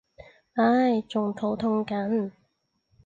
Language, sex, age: Cantonese, female, 30-39